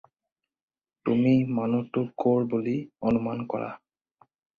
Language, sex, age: Assamese, male, 19-29